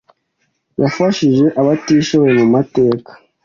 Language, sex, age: Kinyarwanda, male, 19-29